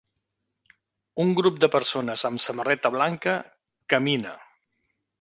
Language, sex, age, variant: Catalan, male, 50-59, Central